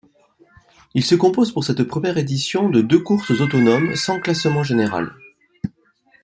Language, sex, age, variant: French, male, 30-39, Français de métropole